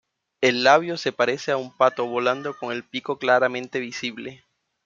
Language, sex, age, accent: Spanish, male, 19-29, Caribe: Cuba, Venezuela, Puerto Rico, República Dominicana, Panamá, Colombia caribeña, México caribeño, Costa del golfo de México